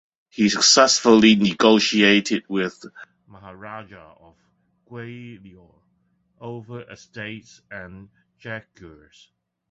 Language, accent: English, Hong Kong English